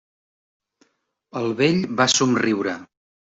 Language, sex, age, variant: Catalan, male, 50-59, Central